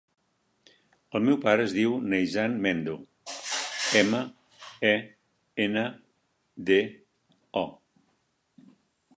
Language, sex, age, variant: Catalan, male, 60-69, Central